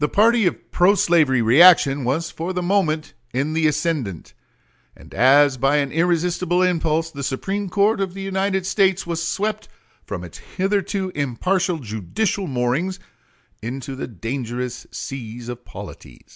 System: none